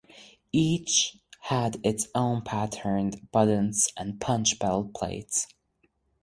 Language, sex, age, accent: English, male, 19-29, United States English